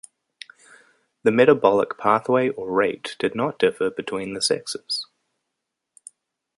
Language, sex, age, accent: English, male, 30-39, New Zealand English